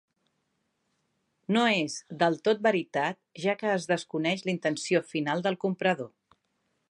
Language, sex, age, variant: Catalan, female, 50-59, Central